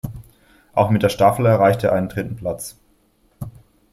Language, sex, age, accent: German, male, 19-29, Deutschland Deutsch